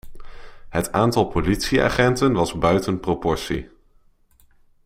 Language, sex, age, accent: Dutch, male, under 19, Nederlands Nederlands